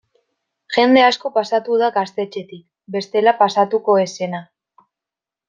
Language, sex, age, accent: Basque, female, 19-29, Mendebalekoa (Araba, Bizkaia, Gipuzkoako mendebaleko herri batzuk)